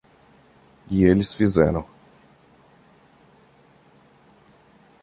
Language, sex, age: Portuguese, male, 30-39